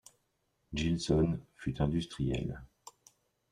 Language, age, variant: French, 40-49, Français de métropole